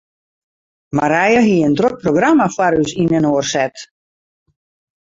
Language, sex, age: Western Frisian, female, 50-59